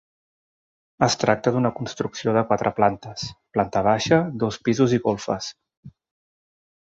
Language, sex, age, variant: Catalan, male, 40-49, Central